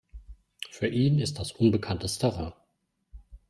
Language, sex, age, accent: German, male, 40-49, Deutschland Deutsch